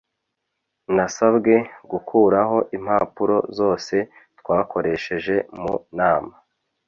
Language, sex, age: Kinyarwanda, male, 30-39